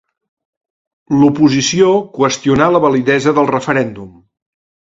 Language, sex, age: Catalan, male, 50-59